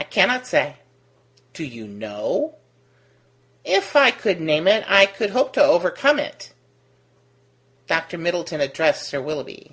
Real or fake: real